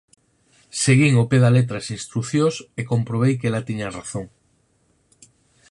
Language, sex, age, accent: Galician, male, 40-49, Normativo (estándar)